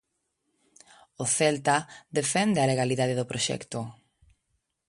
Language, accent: Galician, Normativo (estándar)